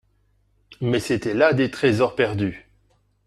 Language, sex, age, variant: French, male, 40-49, Français de métropole